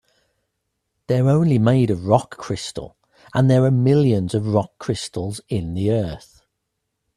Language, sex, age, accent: English, male, 40-49, England English